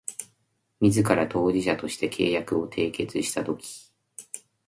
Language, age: Japanese, 19-29